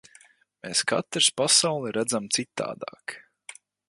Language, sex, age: Latvian, male, 19-29